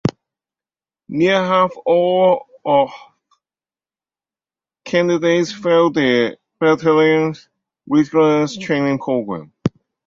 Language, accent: English, Hong Kong English